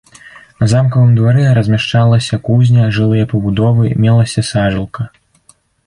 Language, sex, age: Belarusian, male, under 19